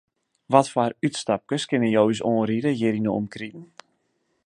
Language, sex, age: Western Frisian, male, 19-29